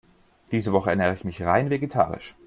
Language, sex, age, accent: German, male, 19-29, Deutschland Deutsch